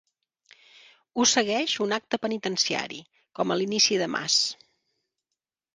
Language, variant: Catalan, Central